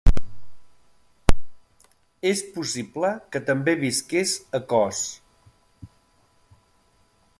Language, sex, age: Catalan, male, 60-69